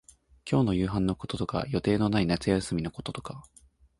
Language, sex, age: Japanese, male, 19-29